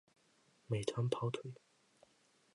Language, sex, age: Chinese, male, under 19